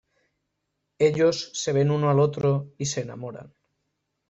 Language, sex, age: Spanish, male, 30-39